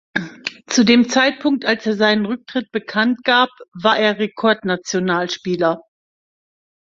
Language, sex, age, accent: German, female, 50-59, Deutschland Deutsch